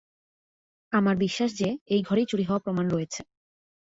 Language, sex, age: Bengali, female, 19-29